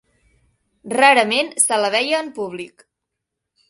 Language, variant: Catalan, Central